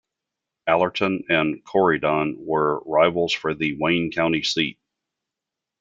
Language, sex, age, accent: English, male, 50-59, United States English